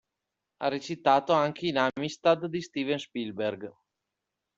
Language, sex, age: Italian, male, 30-39